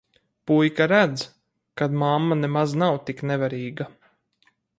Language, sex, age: Latvian, male, 30-39